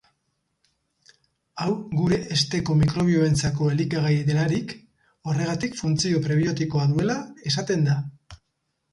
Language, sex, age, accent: Basque, male, 50-59, Mendebalekoa (Araba, Bizkaia, Gipuzkoako mendebaleko herri batzuk)